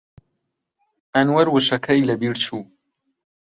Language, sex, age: Central Kurdish, male, 30-39